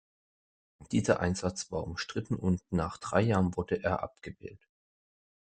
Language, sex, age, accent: German, male, 19-29, Deutschland Deutsch